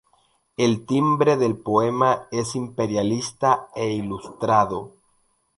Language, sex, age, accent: Spanish, male, 19-29, Andino-Pacífico: Colombia, Perú, Ecuador, oeste de Bolivia y Venezuela andina